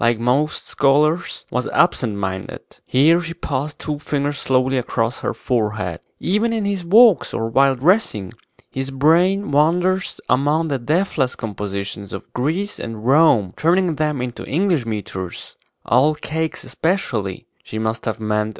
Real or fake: real